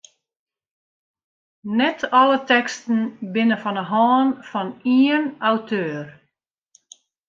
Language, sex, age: Western Frisian, female, 50-59